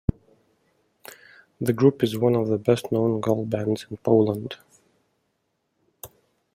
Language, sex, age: English, male, 30-39